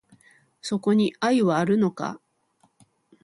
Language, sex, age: Japanese, female, 40-49